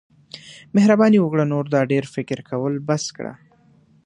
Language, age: Pashto, 19-29